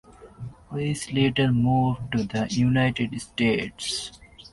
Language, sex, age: English, male, 19-29